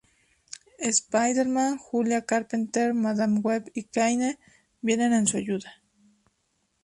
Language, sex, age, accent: Spanish, female, 19-29, México